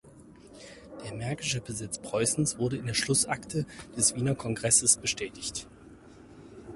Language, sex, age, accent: German, male, 30-39, Deutschland Deutsch